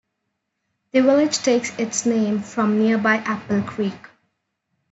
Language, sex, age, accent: English, female, 19-29, India and South Asia (India, Pakistan, Sri Lanka)